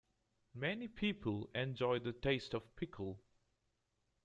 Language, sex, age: English, male, 30-39